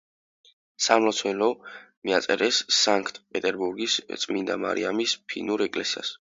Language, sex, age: Georgian, male, 19-29